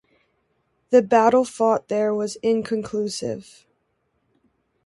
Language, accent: English, United States English